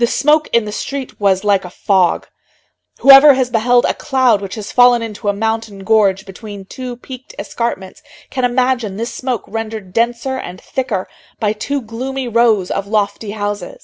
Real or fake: real